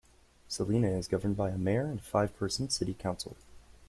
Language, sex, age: English, male, 30-39